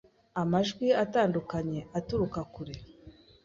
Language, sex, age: Kinyarwanda, female, 19-29